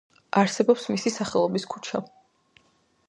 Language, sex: Georgian, female